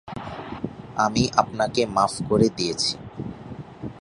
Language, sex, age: Bengali, male, 19-29